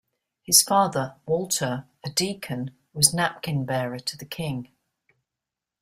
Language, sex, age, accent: English, female, 60-69, England English